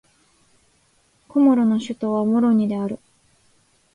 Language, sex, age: Japanese, female, 19-29